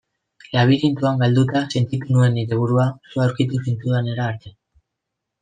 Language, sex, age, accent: Basque, female, 19-29, Mendebalekoa (Araba, Bizkaia, Gipuzkoako mendebaleko herri batzuk)